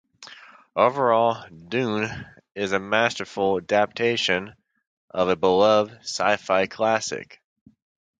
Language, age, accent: English, 19-29, United States English